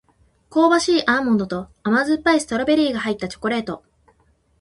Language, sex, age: Japanese, female, 19-29